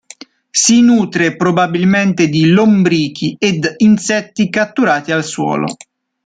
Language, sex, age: Italian, male, 30-39